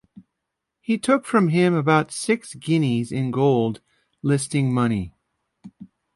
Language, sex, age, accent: English, male, 50-59, United States English